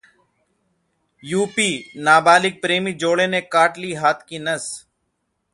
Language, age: Hindi, 30-39